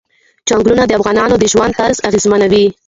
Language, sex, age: Pashto, female, 19-29